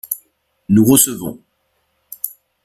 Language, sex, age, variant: French, male, 19-29, Français de métropole